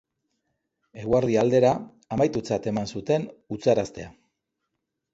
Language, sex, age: Basque, male, 50-59